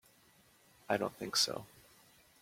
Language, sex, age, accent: English, male, 19-29, United States English